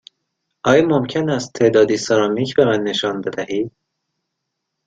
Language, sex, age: Persian, male, 19-29